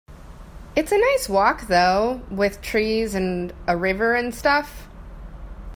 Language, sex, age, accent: English, female, 30-39, United States English